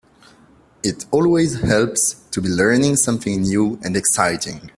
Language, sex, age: English, male, 19-29